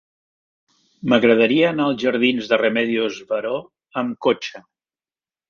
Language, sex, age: Catalan, male, 60-69